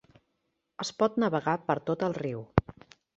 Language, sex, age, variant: Catalan, female, 40-49, Central